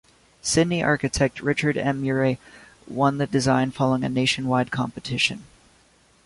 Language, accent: English, United States English